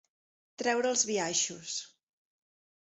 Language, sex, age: Catalan, female, 40-49